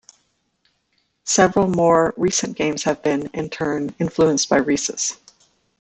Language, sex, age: English, female, 30-39